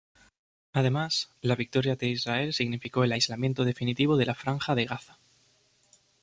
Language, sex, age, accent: Spanish, male, 19-29, España: Sur peninsular (Andalucia, Extremadura, Murcia)